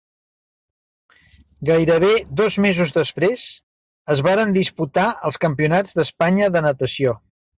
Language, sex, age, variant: Catalan, male, 60-69, Central